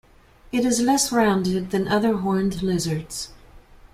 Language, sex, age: English, female, 40-49